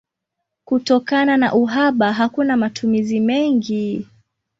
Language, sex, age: Swahili, female, 19-29